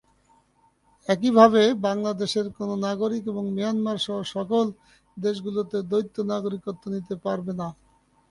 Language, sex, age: Bengali, male, 19-29